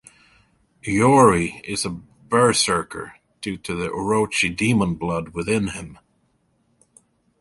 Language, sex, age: English, male, 40-49